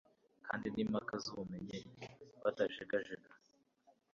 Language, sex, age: Kinyarwanda, male, 19-29